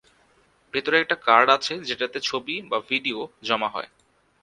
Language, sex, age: Bengali, male, 19-29